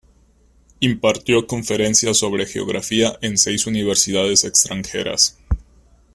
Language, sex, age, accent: Spanish, male, 19-29, México